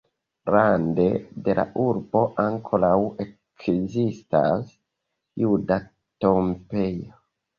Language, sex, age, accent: Esperanto, male, 19-29, Internacia